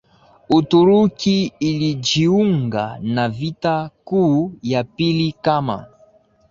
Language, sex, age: Swahili, male, 19-29